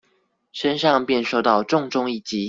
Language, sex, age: Chinese, female, 19-29